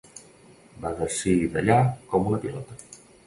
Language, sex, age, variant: Catalan, male, 40-49, Nord-Occidental